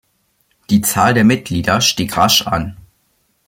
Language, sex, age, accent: German, male, under 19, Deutschland Deutsch